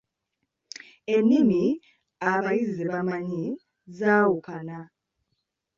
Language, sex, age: Ganda, female, 19-29